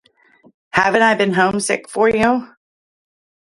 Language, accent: English, United States English; Dutch